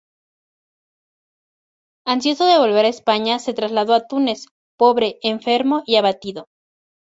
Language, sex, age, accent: Spanish, female, 19-29, México